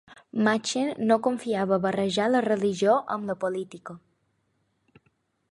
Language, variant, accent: Catalan, Balear, mallorquí